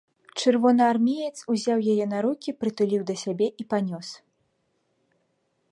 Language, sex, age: Belarusian, female, 19-29